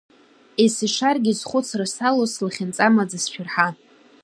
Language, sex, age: Abkhazian, female, under 19